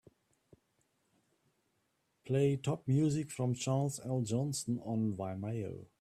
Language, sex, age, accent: English, male, 60-69, Southern African (South Africa, Zimbabwe, Namibia)